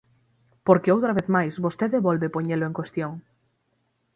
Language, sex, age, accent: Galician, female, 19-29, Atlántico (seseo e gheada); Normativo (estándar)